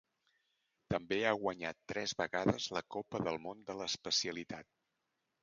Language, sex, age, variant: Catalan, male, 60-69, Central